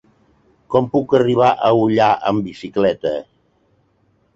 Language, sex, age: Catalan, male, 70-79